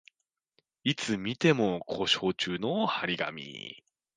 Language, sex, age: Japanese, male, 19-29